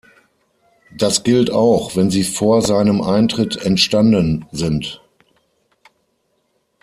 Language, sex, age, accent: German, male, 40-49, Deutschland Deutsch